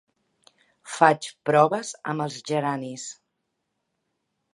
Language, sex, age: Catalan, female, 40-49